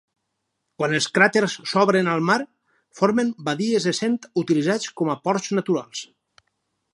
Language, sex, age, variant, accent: Catalan, male, 50-59, Valencià meridional, valencià